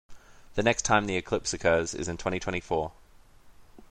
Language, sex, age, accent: English, male, 30-39, Australian English